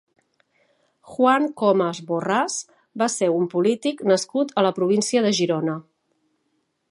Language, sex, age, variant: Catalan, female, 40-49, Central